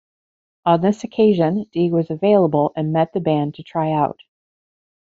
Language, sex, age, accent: English, female, 40-49, United States English